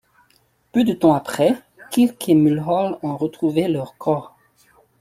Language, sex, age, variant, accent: French, male, 30-39, Français d'Afrique subsaharienne et des îles africaines, Français de Madagascar